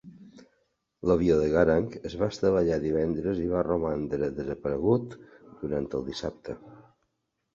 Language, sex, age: Catalan, male, 60-69